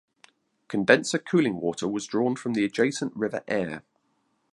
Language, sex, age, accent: English, male, 40-49, England English